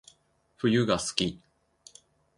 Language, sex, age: Japanese, male, 19-29